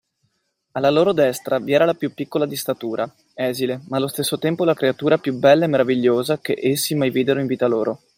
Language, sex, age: Italian, male, 30-39